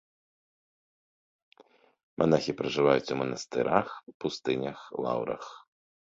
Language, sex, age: Belarusian, male, 30-39